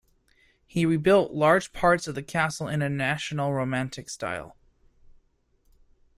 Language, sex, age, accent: English, male, 19-29, United States English